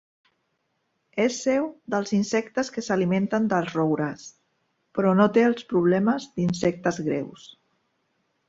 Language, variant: Catalan, Central